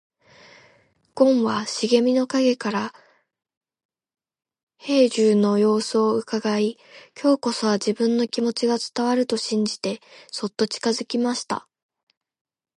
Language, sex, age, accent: Japanese, female, 19-29, 標準語